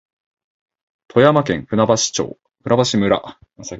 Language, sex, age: Japanese, male, 19-29